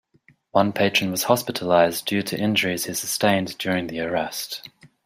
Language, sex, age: English, male, 30-39